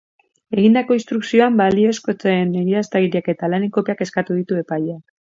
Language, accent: Basque, Mendebalekoa (Araba, Bizkaia, Gipuzkoako mendebaleko herri batzuk)